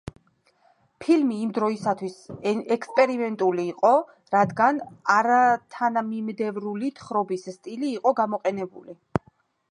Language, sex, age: Georgian, female, 30-39